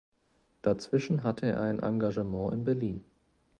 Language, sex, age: German, male, 19-29